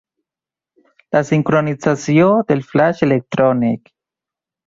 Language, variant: Catalan, Central